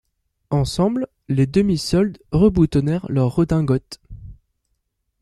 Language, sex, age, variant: French, male, 19-29, Français de métropole